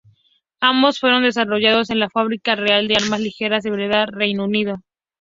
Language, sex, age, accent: Spanish, female, under 19, México